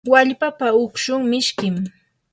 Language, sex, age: Yanahuanca Pasco Quechua, female, 30-39